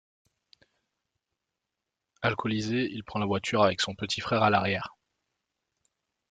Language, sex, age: French, male, 30-39